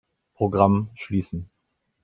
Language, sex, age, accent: German, male, 19-29, Deutschland Deutsch